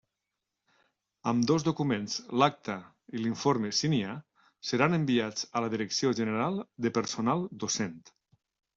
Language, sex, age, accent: Catalan, male, 50-59, valencià